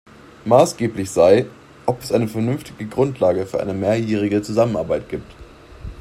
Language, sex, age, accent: German, male, 19-29, Deutschland Deutsch